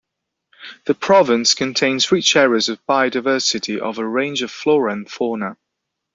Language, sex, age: English, male, 30-39